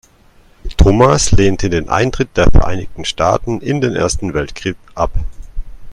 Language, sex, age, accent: German, male, 30-39, Deutschland Deutsch